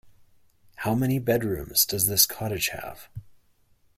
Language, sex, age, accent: English, male, 30-39, Canadian English